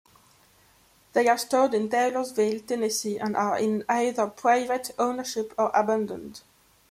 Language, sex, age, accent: English, female, 19-29, England English